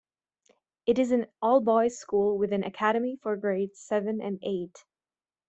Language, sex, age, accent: English, female, 19-29, United States English